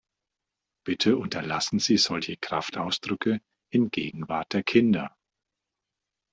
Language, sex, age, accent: German, male, 40-49, Deutschland Deutsch